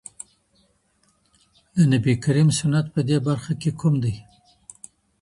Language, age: Pashto, 50-59